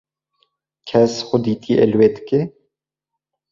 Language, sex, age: Kurdish, male, 19-29